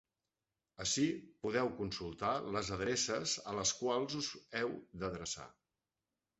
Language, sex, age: Catalan, male, 50-59